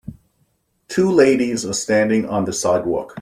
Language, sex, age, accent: English, male, 50-59, United States English